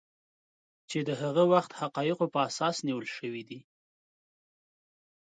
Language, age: Pashto, 30-39